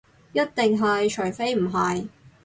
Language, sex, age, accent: Cantonese, female, 30-39, 广州音